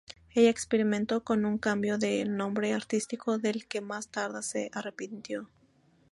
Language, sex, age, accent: Spanish, female, 30-39, México